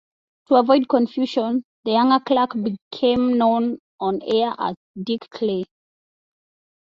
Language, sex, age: English, female, 19-29